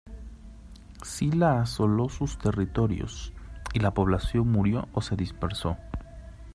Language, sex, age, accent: Spanish, male, 30-39, México